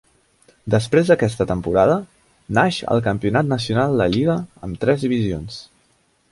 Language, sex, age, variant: Catalan, male, 19-29, Central